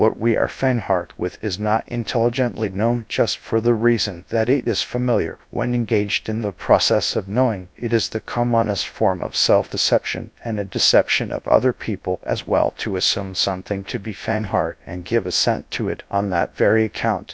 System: TTS, GradTTS